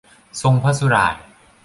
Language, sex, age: Thai, male, 19-29